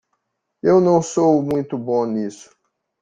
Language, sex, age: Portuguese, male, 40-49